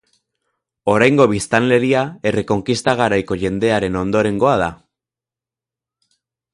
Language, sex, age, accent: Basque, male, 19-29, Mendebalekoa (Araba, Bizkaia, Gipuzkoako mendebaleko herri batzuk)